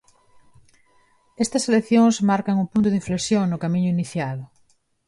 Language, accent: Galician, Neofalante